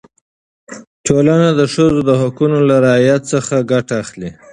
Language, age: Pashto, 30-39